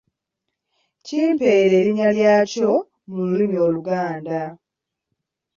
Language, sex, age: Ganda, female, 19-29